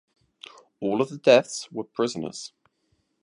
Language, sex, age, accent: English, male, 40-49, England English